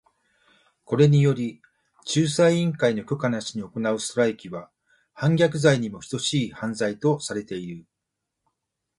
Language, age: Japanese, 60-69